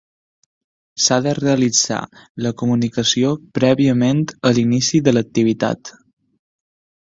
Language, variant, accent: Catalan, Balear, mallorquí; Palma